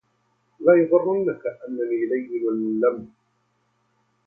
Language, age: Arabic, 40-49